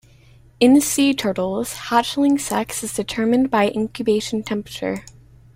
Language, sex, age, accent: English, female, under 19, United States English